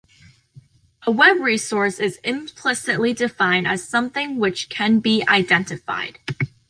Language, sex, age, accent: English, female, under 19, United States English